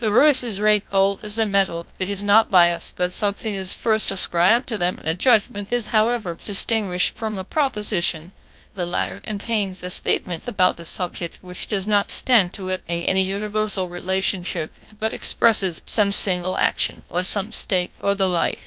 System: TTS, GlowTTS